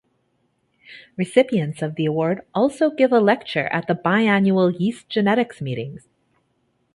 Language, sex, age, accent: English, female, 30-39, Canadian English